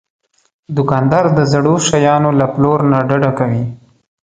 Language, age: Pashto, 19-29